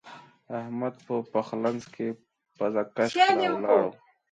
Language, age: Pashto, 30-39